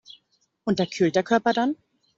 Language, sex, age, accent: German, female, 19-29, Deutschland Deutsch